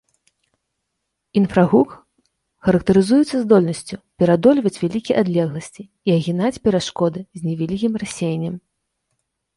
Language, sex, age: Belarusian, female, 30-39